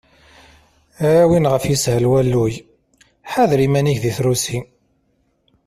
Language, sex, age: Kabyle, male, 30-39